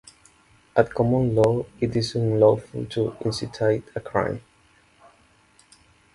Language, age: English, 19-29